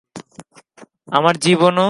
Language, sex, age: Bengali, male, 19-29